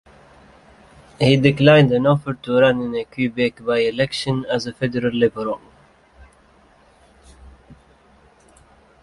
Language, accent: English, United States English